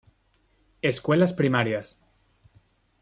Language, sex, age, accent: Spanish, male, 19-29, España: Norte peninsular (Asturias, Castilla y León, Cantabria, País Vasco, Navarra, Aragón, La Rioja, Guadalajara, Cuenca)